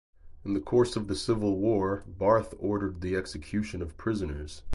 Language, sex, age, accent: English, male, 40-49, United States English